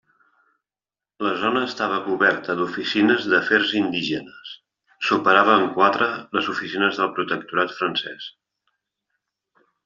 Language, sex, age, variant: Catalan, male, 50-59, Central